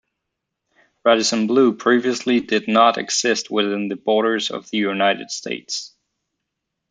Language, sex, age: English, male, 19-29